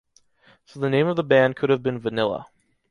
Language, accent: English, United States English